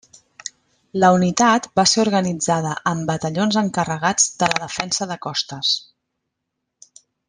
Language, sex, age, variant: Catalan, female, 40-49, Central